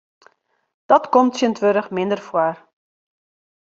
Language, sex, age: Western Frisian, female, 40-49